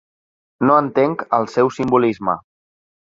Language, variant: Catalan, Central